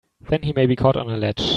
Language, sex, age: English, male, 19-29